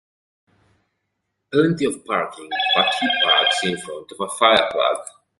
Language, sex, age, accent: English, male, 30-39, United States English